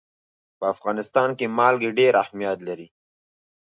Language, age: Pashto, 19-29